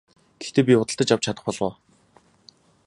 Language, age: Mongolian, 19-29